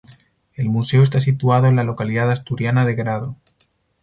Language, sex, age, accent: Spanish, male, 19-29, España: Centro-Sur peninsular (Madrid, Toledo, Castilla-La Mancha)